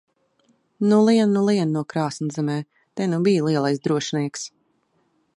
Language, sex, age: Latvian, female, 30-39